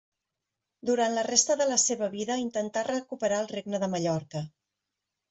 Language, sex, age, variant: Catalan, female, 40-49, Central